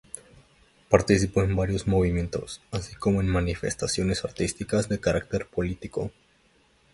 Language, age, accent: Spanish, 19-29, México